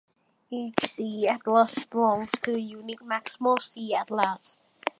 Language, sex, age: English, male, under 19